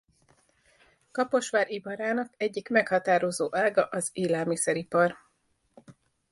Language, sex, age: Hungarian, female, 40-49